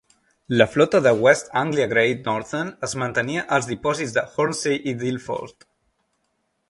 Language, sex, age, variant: Catalan, male, 19-29, Central